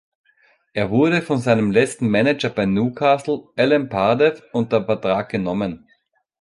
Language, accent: German, Österreichisches Deutsch